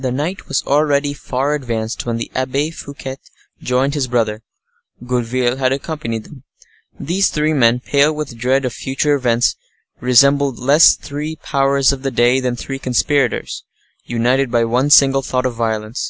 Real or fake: real